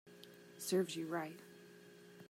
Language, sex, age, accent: English, female, 30-39, United States English